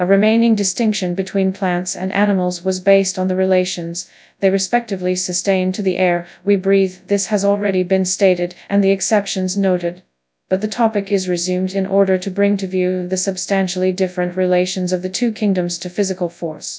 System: TTS, FastPitch